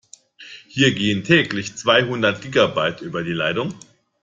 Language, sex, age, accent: German, male, 50-59, Deutschland Deutsch